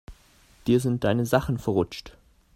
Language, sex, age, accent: German, male, under 19, Deutschland Deutsch